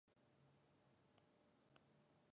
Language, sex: Japanese, female